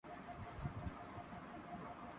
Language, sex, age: Urdu, male, 19-29